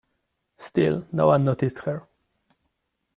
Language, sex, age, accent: English, male, 19-29, England English